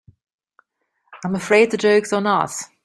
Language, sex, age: English, female, 40-49